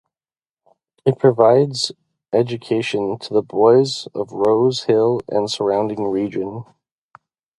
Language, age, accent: English, 19-29, United States English; midwest